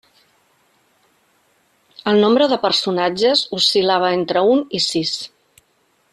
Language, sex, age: Catalan, female, 50-59